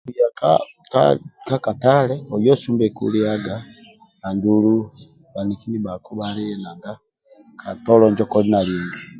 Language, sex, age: Amba (Uganda), male, 40-49